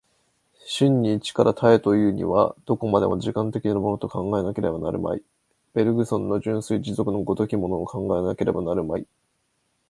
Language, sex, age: Japanese, male, 19-29